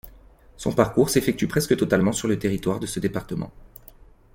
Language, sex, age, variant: French, male, 30-39, Français de métropole